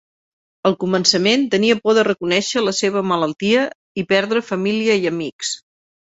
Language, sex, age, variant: Catalan, female, 50-59, Central